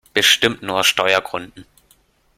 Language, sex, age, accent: German, male, under 19, Deutschland Deutsch